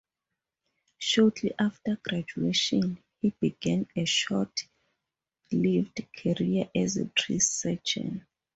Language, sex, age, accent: English, female, 30-39, Southern African (South Africa, Zimbabwe, Namibia)